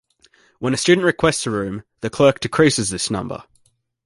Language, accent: English, Australian English